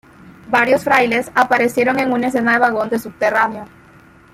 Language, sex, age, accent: Spanish, female, 19-29, América central